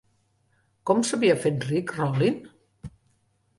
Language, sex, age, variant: Catalan, female, 50-59, Central